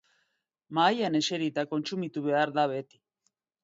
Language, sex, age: Basque, female, 40-49